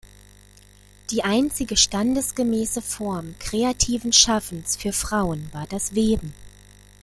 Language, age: German, 30-39